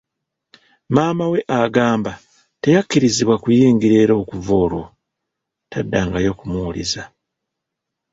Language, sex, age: Ganda, male, 40-49